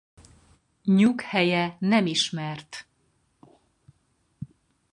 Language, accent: Hungarian, budapesti